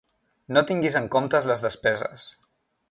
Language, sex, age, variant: Catalan, male, 19-29, Central